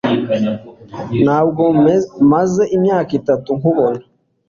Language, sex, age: Kinyarwanda, male, 19-29